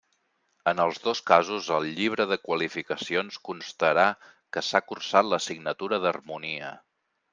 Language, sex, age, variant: Catalan, male, 40-49, Central